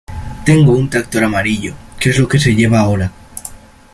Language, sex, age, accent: Spanish, male, under 19, España: Centro-Sur peninsular (Madrid, Toledo, Castilla-La Mancha)